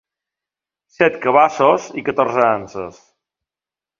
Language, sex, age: Catalan, male, 40-49